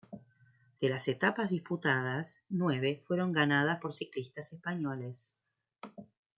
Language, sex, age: Spanish, female, 50-59